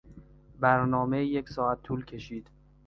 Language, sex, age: Persian, male, 19-29